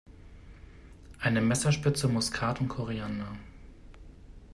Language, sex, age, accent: German, male, 30-39, Deutschland Deutsch